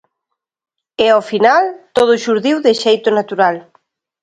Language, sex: Galician, female